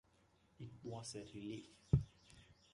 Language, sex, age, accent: English, male, 19-29, United States English